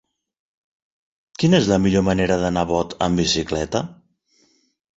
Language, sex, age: Catalan, male, 40-49